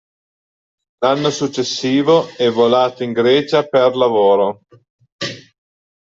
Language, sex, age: Italian, male, 50-59